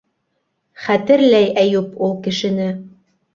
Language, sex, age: Bashkir, female, 30-39